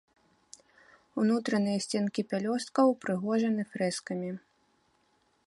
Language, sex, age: Belarusian, female, 19-29